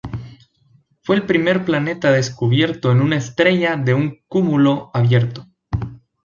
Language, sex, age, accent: Spanish, male, 19-29, América central